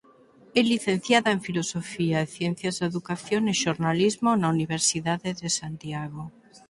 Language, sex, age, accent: Galician, female, 50-59, Normativo (estándar)